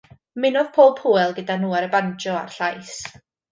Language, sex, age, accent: Welsh, female, 19-29, Y Deyrnas Unedig Cymraeg